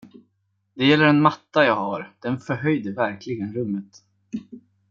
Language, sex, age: Swedish, male, 19-29